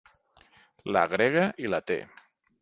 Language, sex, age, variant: Catalan, male, 40-49, Nord-Occidental